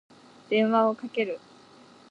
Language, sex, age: Japanese, female, 19-29